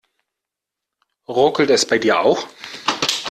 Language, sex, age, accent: German, male, 30-39, Deutschland Deutsch